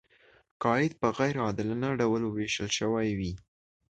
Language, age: Pashto, under 19